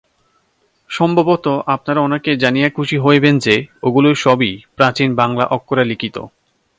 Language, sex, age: Bengali, male, 19-29